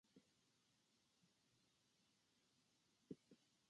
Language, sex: Japanese, female